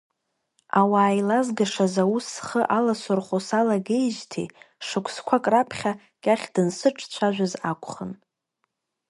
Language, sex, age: Abkhazian, female, under 19